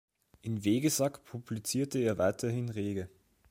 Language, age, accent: German, 19-29, Österreichisches Deutsch